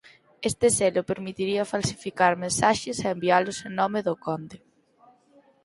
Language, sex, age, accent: Galician, female, 19-29, Central (gheada)